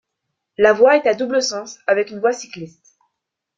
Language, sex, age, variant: French, female, under 19, Français de métropole